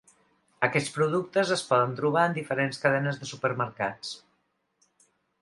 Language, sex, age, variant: Catalan, female, 60-69, Central